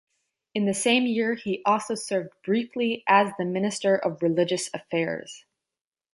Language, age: English, under 19